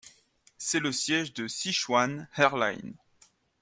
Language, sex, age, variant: French, male, 19-29, Français de métropole